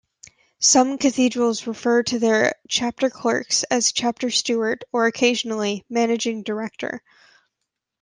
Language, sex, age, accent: English, female, 19-29, United States English